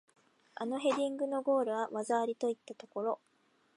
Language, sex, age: Japanese, female, 19-29